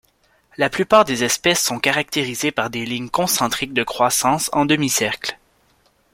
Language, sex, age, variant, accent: French, male, 19-29, Français d'Amérique du Nord, Français du Canada